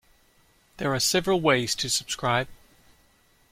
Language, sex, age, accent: English, male, 19-29, Southern African (South Africa, Zimbabwe, Namibia)